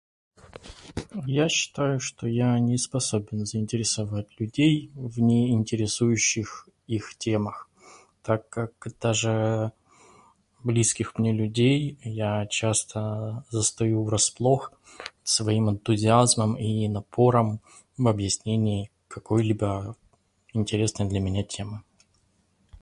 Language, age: Russian, 30-39